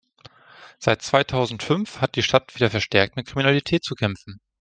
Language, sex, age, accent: German, male, 30-39, Deutschland Deutsch